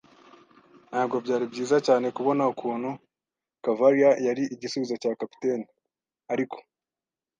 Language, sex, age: Kinyarwanda, male, 19-29